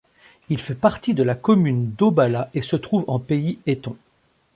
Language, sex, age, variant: French, male, 50-59, Français de métropole